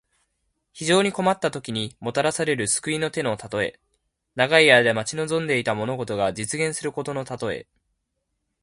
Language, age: Japanese, 19-29